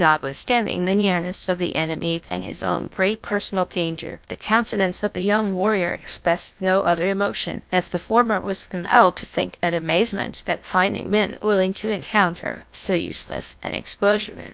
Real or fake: fake